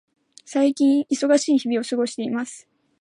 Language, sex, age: Japanese, female, under 19